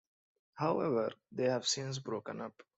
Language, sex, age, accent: English, male, 30-39, India and South Asia (India, Pakistan, Sri Lanka)